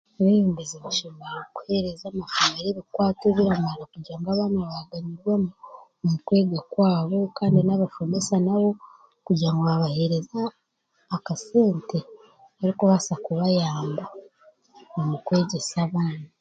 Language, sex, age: Chiga, male, 30-39